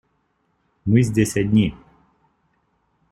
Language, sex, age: Russian, male, 19-29